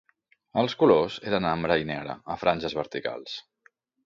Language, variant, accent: Catalan, Central, central